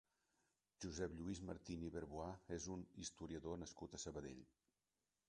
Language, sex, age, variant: Catalan, male, 60-69, Central